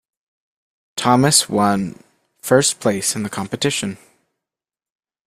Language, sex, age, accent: English, male, 19-29, United States English